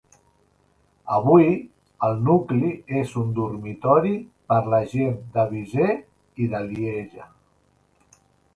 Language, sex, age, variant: Catalan, male, 50-59, Central